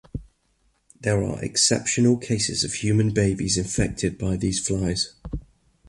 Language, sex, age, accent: English, male, 30-39, England English